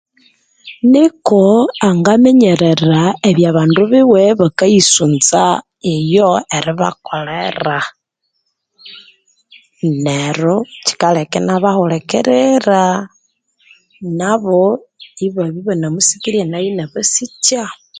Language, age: Konzo, 19-29